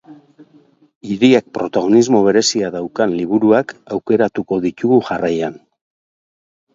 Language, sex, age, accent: Basque, male, 50-59, Mendebalekoa (Araba, Bizkaia, Gipuzkoako mendebaleko herri batzuk)